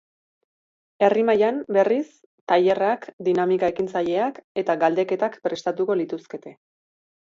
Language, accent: Basque, Erdialdekoa edo Nafarra (Gipuzkoa, Nafarroa)